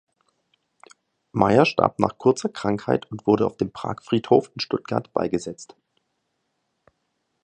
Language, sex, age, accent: German, male, 30-39, Deutschland Deutsch